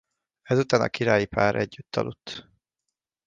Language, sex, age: Hungarian, male, 30-39